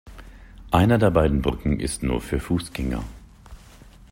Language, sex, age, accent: German, male, 40-49, Deutschland Deutsch